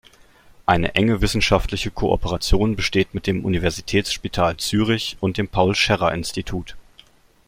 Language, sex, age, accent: German, male, 19-29, Deutschland Deutsch